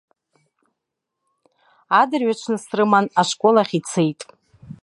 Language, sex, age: Abkhazian, female, 40-49